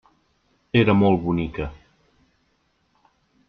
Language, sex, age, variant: Catalan, male, 40-49, Central